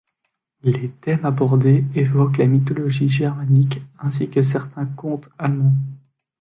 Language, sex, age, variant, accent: French, male, 19-29, Français d'Europe, Français de Belgique